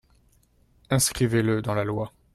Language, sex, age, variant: French, male, 19-29, Français de métropole